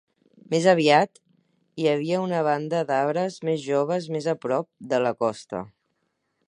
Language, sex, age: Catalan, female, 30-39